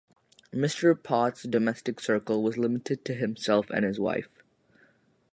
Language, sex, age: English, male, under 19